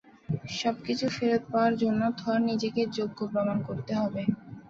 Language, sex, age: Bengali, female, 19-29